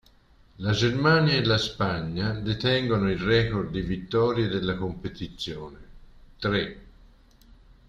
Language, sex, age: Italian, male, 60-69